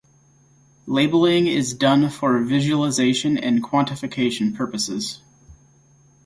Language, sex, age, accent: English, male, 19-29, United States English